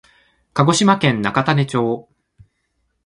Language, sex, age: Japanese, male, 19-29